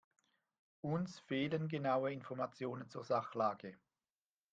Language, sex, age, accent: German, male, 50-59, Schweizerdeutsch